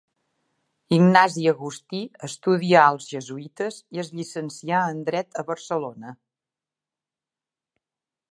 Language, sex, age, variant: Catalan, female, 50-59, Nord-Occidental